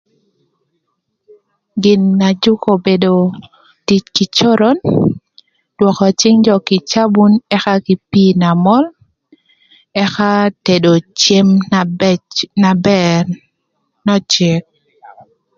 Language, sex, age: Thur, female, 30-39